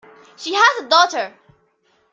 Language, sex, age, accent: English, female, 19-29, United States English